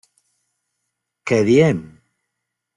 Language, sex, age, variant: Catalan, male, 50-59, Central